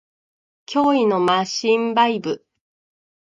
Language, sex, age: Japanese, female, 19-29